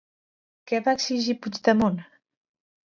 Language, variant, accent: Catalan, Central, central